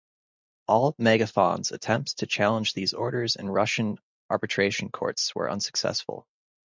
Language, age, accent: English, 19-29, United States English